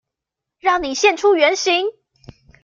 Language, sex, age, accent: Chinese, female, 30-39, 出生地：臺中市